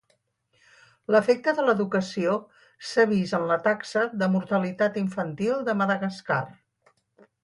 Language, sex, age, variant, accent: Catalan, female, 60-69, Central, central